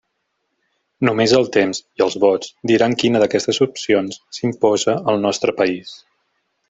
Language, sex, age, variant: Catalan, male, 40-49, Central